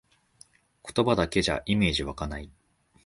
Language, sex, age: Japanese, male, 19-29